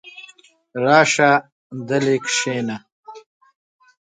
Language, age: Pashto, 30-39